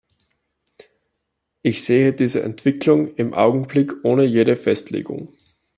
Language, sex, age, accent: German, male, 19-29, Österreichisches Deutsch